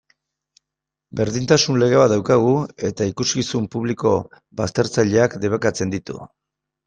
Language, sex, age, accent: Basque, male, 50-59, Mendebalekoa (Araba, Bizkaia, Gipuzkoako mendebaleko herri batzuk)